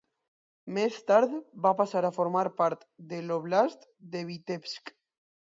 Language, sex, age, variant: Catalan, male, under 19, Alacantí